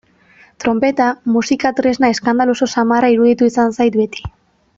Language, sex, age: Basque, female, 19-29